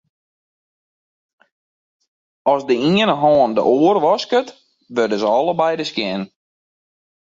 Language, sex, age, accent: Western Frisian, male, 19-29, Wâldfrysk